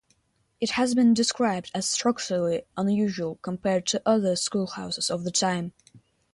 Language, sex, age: English, male, under 19